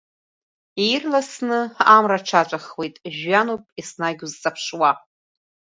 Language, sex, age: Abkhazian, female, 30-39